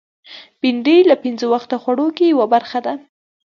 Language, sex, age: Pashto, female, 19-29